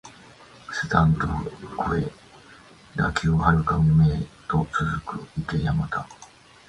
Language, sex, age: Japanese, male, 50-59